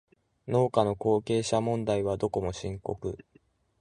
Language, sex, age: Japanese, male, 19-29